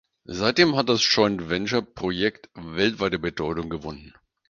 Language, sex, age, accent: German, male, 50-59, Deutschland Deutsch